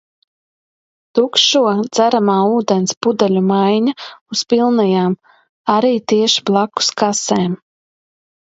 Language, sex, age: Latvian, female, 30-39